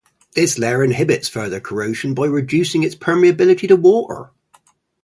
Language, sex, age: English, male, 50-59